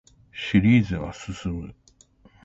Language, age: Japanese, 40-49